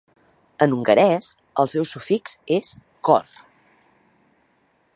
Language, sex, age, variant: Catalan, female, 40-49, Central